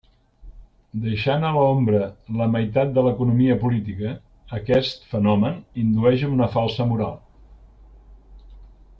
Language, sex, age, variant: Catalan, male, 60-69, Central